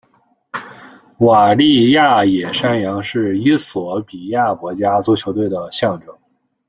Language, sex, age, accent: Chinese, male, 19-29, 出生地：河南省